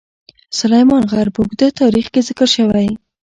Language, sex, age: Pashto, female, 40-49